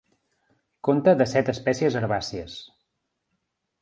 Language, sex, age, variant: Catalan, male, 40-49, Central